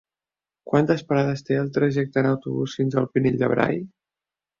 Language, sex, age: Catalan, male, 30-39